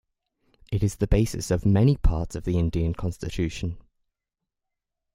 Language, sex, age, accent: English, male, 19-29, England English